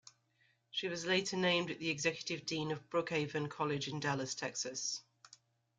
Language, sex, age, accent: English, female, 40-49, England English